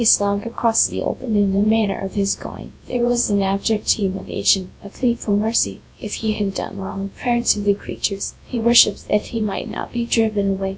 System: TTS, GradTTS